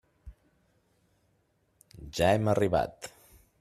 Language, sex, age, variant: Catalan, male, 30-39, Central